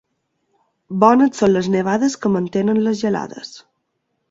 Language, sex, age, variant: Catalan, female, 19-29, Balear